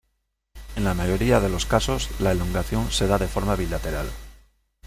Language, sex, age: Spanish, male, 40-49